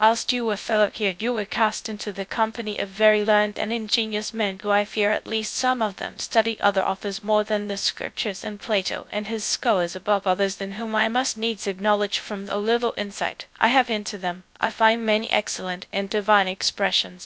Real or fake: fake